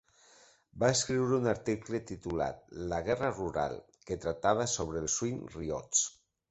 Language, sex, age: Catalan, male, 40-49